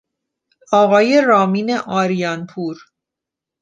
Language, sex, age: Persian, female, 30-39